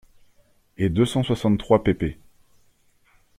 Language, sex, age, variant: French, male, 30-39, Français de métropole